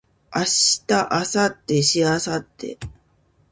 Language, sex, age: Japanese, female, 30-39